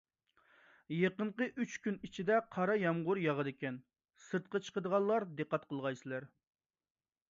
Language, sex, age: Uyghur, male, 30-39